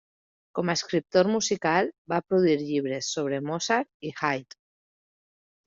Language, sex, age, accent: Catalan, female, 30-39, valencià